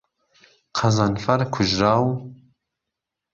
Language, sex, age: Central Kurdish, male, 40-49